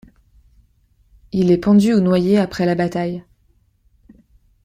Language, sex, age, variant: French, female, 30-39, Français de métropole